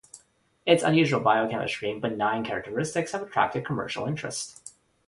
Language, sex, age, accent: English, male, under 19, United States English